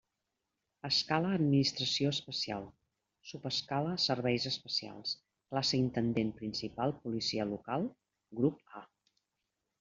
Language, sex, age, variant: Catalan, female, 40-49, Central